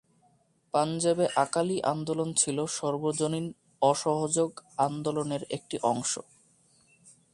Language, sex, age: Bengali, male, 19-29